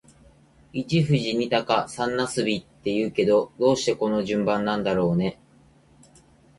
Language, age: Japanese, 30-39